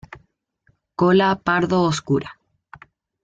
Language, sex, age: Spanish, female, 19-29